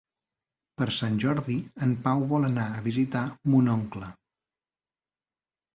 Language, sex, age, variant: Catalan, male, 40-49, Central